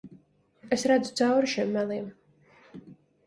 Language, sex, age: Latvian, female, 30-39